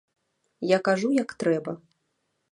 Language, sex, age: Belarusian, female, 30-39